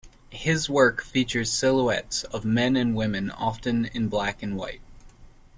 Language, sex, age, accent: English, male, 19-29, United States English